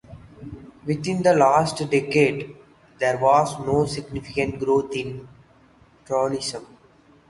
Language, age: English, 19-29